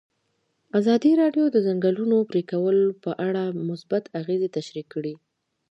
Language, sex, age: Pashto, female, 19-29